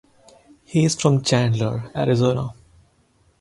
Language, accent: English, India and South Asia (India, Pakistan, Sri Lanka)